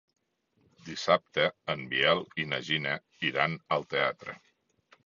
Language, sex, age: Catalan, male, 50-59